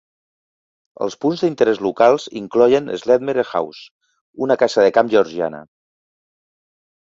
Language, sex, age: Catalan, male, 50-59